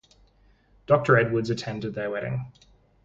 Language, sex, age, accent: English, male, 19-29, Australian English